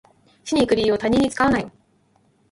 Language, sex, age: Japanese, female, 19-29